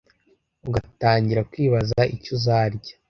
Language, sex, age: Kinyarwanda, male, under 19